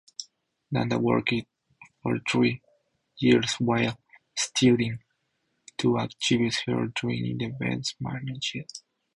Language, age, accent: English, under 19, United States English